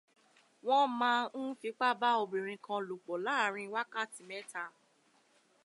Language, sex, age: Yoruba, female, 19-29